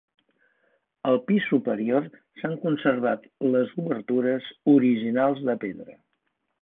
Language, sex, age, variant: Catalan, male, 60-69, Central